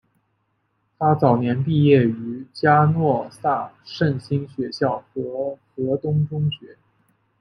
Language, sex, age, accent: Chinese, male, 19-29, 出生地：江苏省